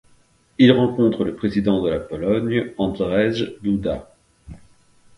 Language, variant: French, Français de métropole